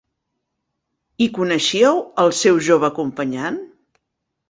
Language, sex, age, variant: Catalan, female, 50-59, Central